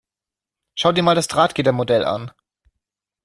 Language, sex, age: German, male, 19-29